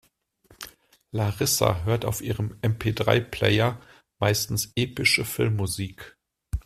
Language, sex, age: German, male, 40-49